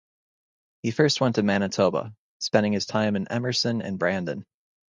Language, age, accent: English, 19-29, United States English